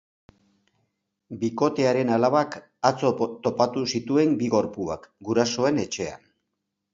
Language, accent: Basque, Mendebalekoa (Araba, Bizkaia, Gipuzkoako mendebaleko herri batzuk)